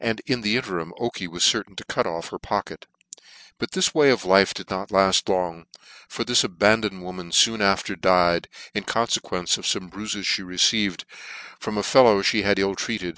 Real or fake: real